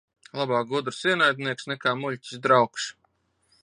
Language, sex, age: Latvian, male, 30-39